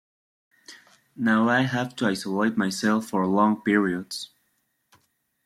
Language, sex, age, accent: English, male, 19-29, United States English